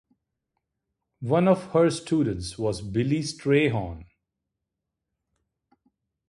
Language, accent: English, India and South Asia (India, Pakistan, Sri Lanka)